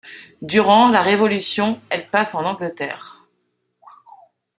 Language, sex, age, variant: French, female, 30-39, Français de métropole